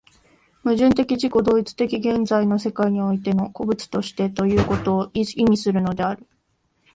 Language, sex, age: Japanese, female, 19-29